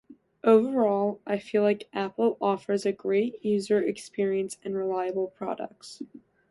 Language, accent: English, United States English